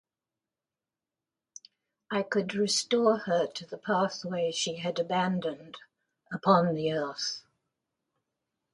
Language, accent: English, Welsh English